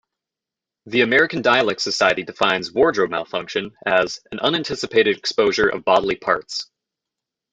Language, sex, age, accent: English, male, 19-29, United States English